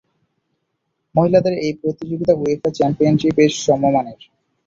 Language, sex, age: Bengali, male, 19-29